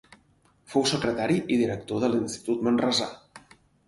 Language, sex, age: Catalan, male, 40-49